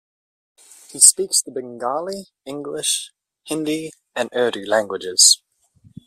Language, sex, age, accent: English, male, 19-29, Australian English